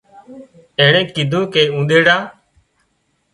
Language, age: Wadiyara Koli, 30-39